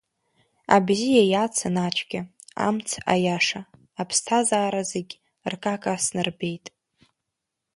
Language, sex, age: Abkhazian, female, under 19